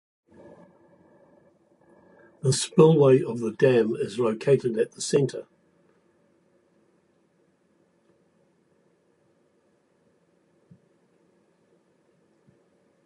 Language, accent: English, New Zealand English